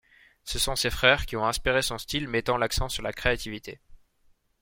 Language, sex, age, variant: French, male, 19-29, Français de métropole